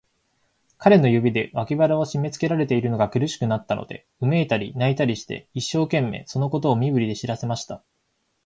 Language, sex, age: Japanese, male, 19-29